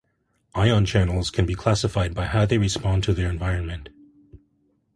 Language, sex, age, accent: English, male, 40-49, United States English